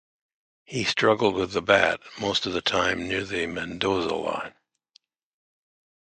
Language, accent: English, United States English